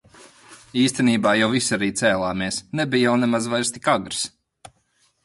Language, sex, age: Latvian, male, 30-39